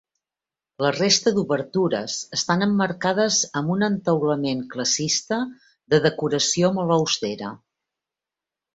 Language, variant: Catalan, Central